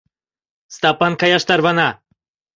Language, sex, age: Mari, male, 30-39